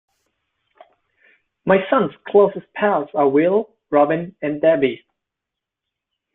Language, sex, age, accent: English, male, 19-29, United States English